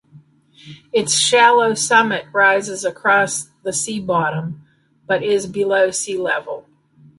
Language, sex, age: English, female, 60-69